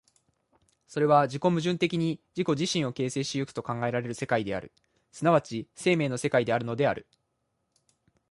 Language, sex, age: Japanese, male, 19-29